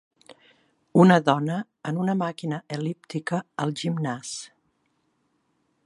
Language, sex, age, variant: Catalan, female, 60-69, Central